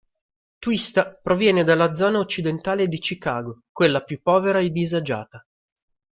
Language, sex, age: Italian, male, 30-39